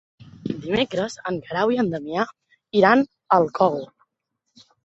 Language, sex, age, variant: Catalan, female, 19-29, Central